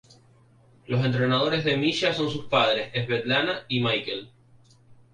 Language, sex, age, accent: Spanish, male, 19-29, España: Islas Canarias